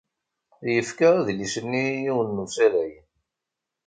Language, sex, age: Kabyle, male, 40-49